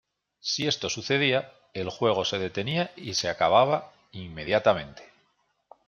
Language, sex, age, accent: Spanish, male, 40-49, España: Norte peninsular (Asturias, Castilla y León, Cantabria, País Vasco, Navarra, Aragón, La Rioja, Guadalajara, Cuenca)